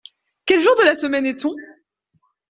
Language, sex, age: French, female, 19-29